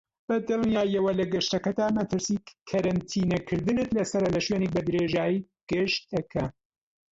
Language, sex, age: Central Kurdish, male, 40-49